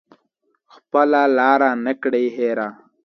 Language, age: Pashto, 19-29